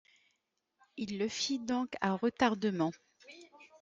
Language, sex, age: French, male, 40-49